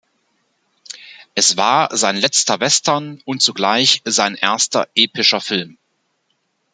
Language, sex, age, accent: German, male, 40-49, Deutschland Deutsch